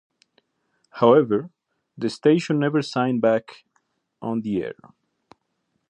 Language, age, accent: English, 30-39, United States English